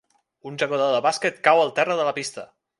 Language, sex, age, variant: Catalan, male, 19-29, Central